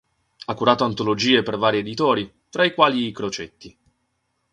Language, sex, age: Italian, male, 19-29